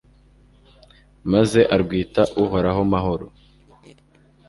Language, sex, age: Kinyarwanda, male, 19-29